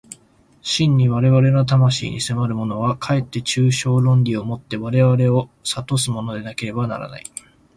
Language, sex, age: Japanese, male, 19-29